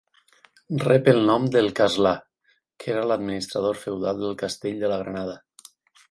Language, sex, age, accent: Catalan, male, 30-39, valencià; valencià meridional